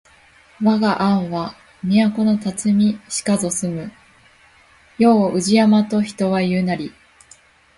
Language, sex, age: Japanese, female, 19-29